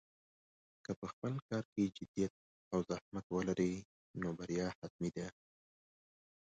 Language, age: Pashto, 19-29